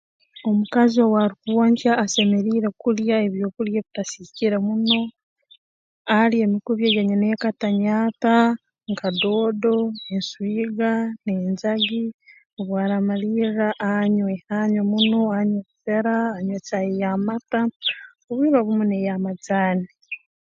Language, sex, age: Tooro, female, 19-29